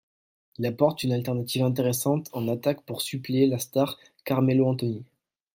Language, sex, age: French, male, 19-29